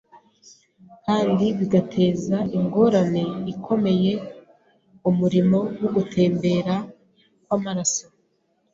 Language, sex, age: Kinyarwanda, female, 19-29